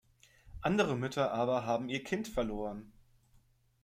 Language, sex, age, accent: German, male, 30-39, Deutschland Deutsch